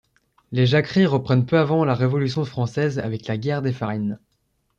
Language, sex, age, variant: French, male, under 19, Français de métropole